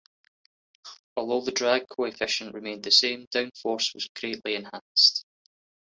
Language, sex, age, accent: English, male, 19-29, Scottish English